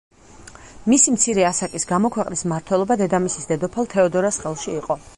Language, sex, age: Georgian, female, 40-49